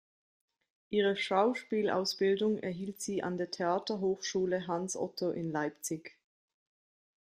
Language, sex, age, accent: German, female, 30-39, Schweizerdeutsch